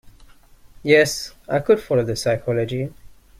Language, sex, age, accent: English, male, 19-29, England English